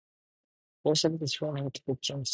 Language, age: English, 19-29